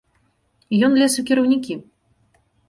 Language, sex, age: Belarusian, female, 30-39